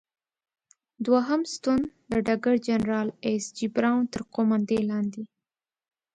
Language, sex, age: Pashto, female, 19-29